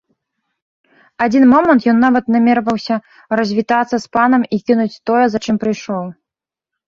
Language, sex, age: Belarusian, female, 19-29